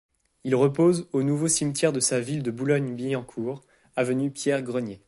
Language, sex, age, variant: French, male, 19-29, Français de métropole